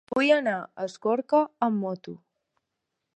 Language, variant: Catalan, Central